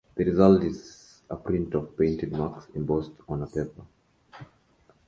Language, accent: English, Kenyan English